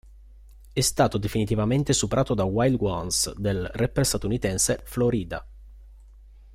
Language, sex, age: Italian, male, 30-39